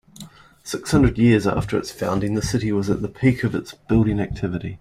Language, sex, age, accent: English, male, 40-49, New Zealand English